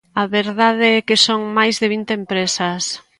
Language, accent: Galician, Normativo (estándar)